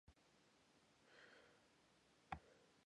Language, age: English, 19-29